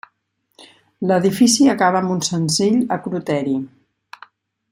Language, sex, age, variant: Catalan, female, 50-59, Central